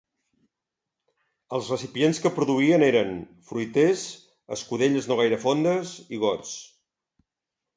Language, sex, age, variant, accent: Catalan, male, 50-59, Central, central